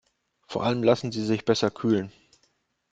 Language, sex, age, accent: German, male, 40-49, Deutschland Deutsch